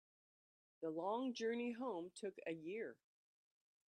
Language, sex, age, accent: English, female, 60-69, United States English